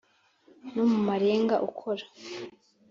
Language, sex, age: Kinyarwanda, female, 19-29